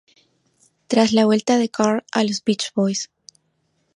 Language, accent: Spanish, Andino-Pacífico: Colombia, Perú, Ecuador, oeste de Bolivia y Venezuela andina